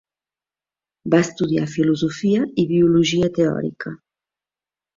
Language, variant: Catalan, Central